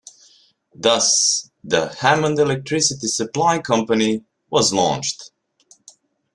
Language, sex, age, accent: English, male, 30-39, England English